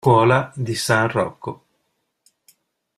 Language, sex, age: Italian, male, 60-69